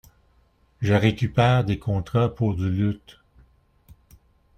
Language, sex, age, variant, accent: French, male, 50-59, Français d'Amérique du Nord, Français du Canada